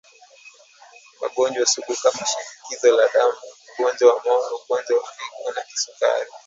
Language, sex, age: Swahili, male, 19-29